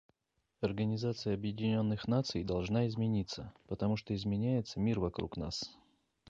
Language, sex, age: Russian, male, 40-49